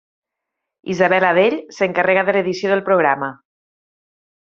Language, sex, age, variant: Catalan, female, 30-39, Nord-Occidental